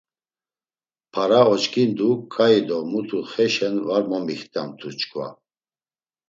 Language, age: Laz, 50-59